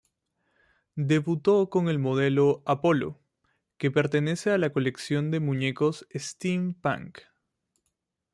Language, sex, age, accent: Spanish, male, 30-39, Andino-Pacífico: Colombia, Perú, Ecuador, oeste de Bolivia y Venezuela andina